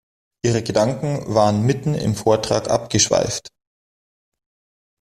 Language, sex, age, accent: German, male, 30-39, Deutschland Deutsch